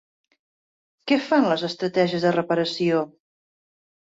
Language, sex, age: Catalan, female, 40-49